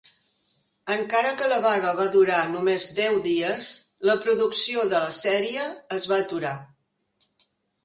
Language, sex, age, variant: Catalan, female, 60-69, Central